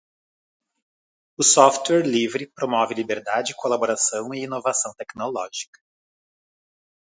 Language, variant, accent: Portuguese, Portuguese (Brasil), Gaucho